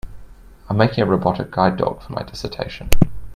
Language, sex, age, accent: English, male, 30-39, New Zealand English